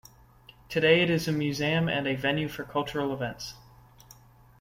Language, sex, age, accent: English, male, 19-29, United States English